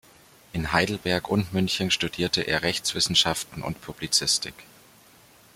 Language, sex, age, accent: German, male, 19-29, Deutschland Deutsch